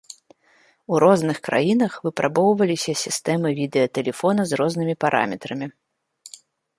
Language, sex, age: Belarusian, female, 30-39